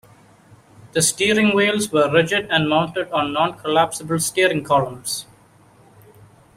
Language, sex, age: English, male, 19-29